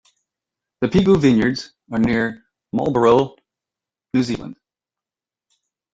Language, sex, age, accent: English, male, 40-49, United States English